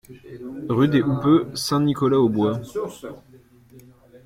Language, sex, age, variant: French, male, 19-29, Français de métropole